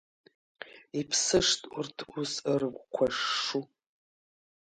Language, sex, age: Abkhazian, female, 50-59